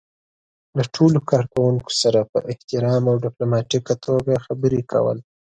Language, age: Pashto, 19-29